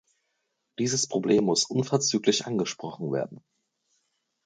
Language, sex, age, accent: German, female, under 19, Deutschland Deutsch